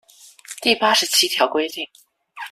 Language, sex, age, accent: Chinese, male, 19-29, 出生地：臺北市